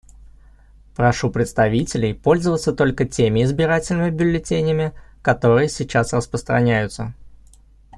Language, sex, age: Russian, male, 30-39